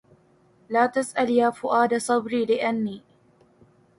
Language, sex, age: Arabic, female, 19-29